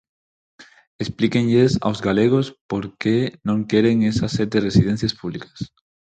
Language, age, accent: Galician, 19-29, Neofalante